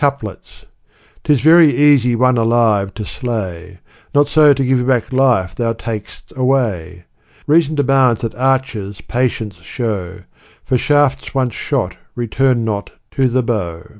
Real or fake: real